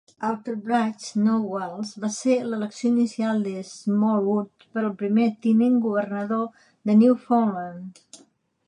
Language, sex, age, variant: Catalan, female, 60-69, Central